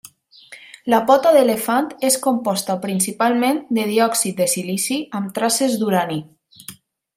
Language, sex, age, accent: Catalan, female, 30-39, valencià